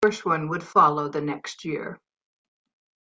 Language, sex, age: English, female, 70-79